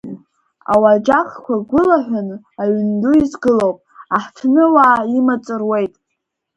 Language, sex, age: Abkhazian, female, under 19